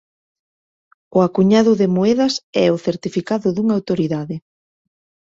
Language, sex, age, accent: Galician, female, 40-49, Normativo (estándar)